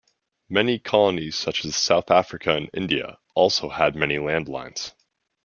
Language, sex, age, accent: English, male, 19-29, Canadian English